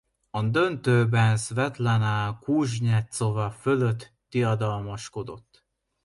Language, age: Hungarian, 19-29